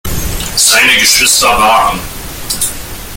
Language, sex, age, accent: German, male, 40-49, Deutschland Deutsch